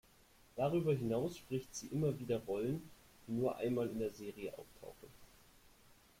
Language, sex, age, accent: German, male, 19-29, Deutschland Deutsch